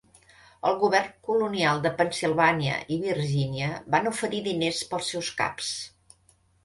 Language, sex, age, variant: Catalan, female, 60-69, Central